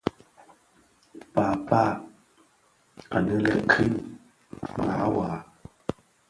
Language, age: Bafia, 19-29